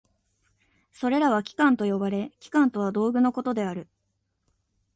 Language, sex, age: Japanese, female, 19-29